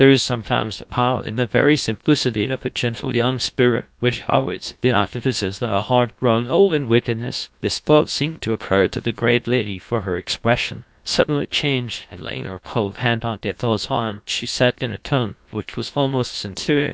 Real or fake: fake